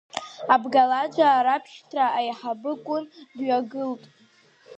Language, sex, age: Abkhazian, female, under 19